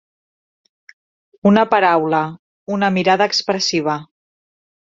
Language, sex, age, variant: Catalan, female, 40-49, Central